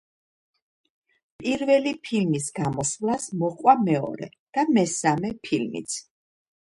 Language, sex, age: Georgian, female, 50-59